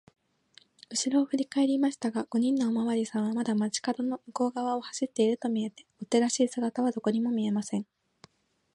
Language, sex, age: Japanese, female, 19-29